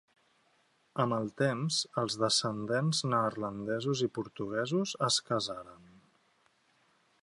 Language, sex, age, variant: Catalan, male, 40-49, Central